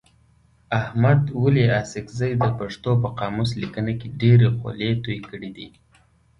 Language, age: Pashto, 19-29